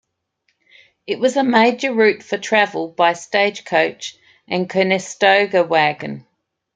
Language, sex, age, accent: English, female, 50-59, Australian English